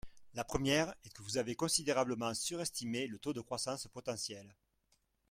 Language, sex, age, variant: French, male, 50-59, Français de métropole